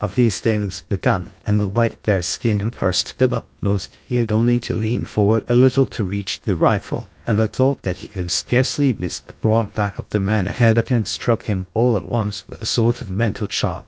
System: TTS, GlowTTS